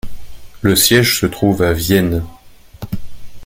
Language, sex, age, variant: French, male, 30-39, Français de métropole